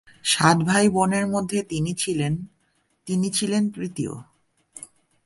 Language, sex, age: Bengali, male, 19-29